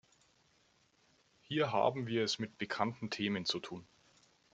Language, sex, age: German, male, 30-39